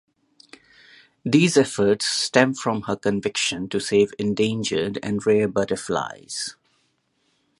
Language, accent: English, India and South Asia (India, Pakistan, Sri Lanka)